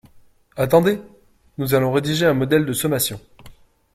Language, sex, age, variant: French, male, 30-39, Français de métropole